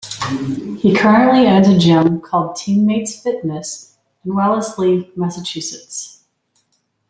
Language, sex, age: English, female, 50-59